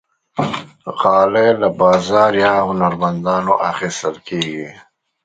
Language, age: Pashto, 30-39